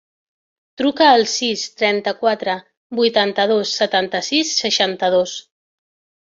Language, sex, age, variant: Catalan, female, 30-39, Central